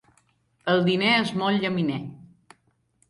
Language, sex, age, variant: Catalan, female, 19-29, Balear